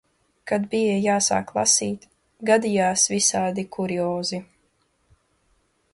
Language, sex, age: Latvian, female, 19-29